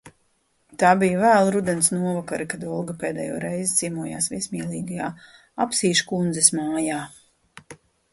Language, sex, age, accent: Latvian, female, 40-49, bez akcenta